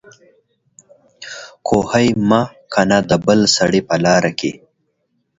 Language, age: Pashto, 19-29